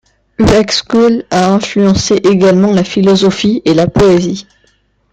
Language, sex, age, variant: French, male, under 19, Français de métropole